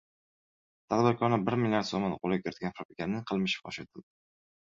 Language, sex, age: Uzbek, male, 19-29